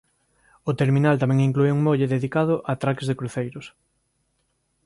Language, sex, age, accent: Galician, male, 30-39, Normativo (estándar)